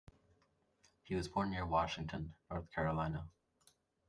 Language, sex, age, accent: English, male, under 19, Canadian English